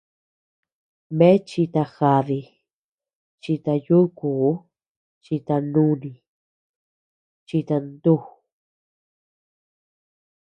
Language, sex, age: Tepeuxila Cuicatec, female, 19-29